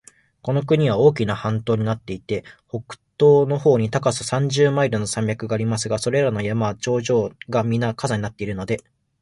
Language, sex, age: Japanese, male, 19-29